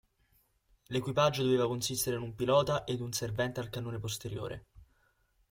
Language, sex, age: Italian, male, 19-29